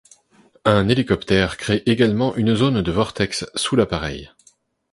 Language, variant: French, Français de métropole